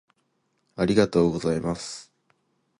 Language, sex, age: Japanese, male, 19-29